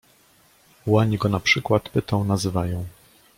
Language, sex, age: Polish, male, 40-49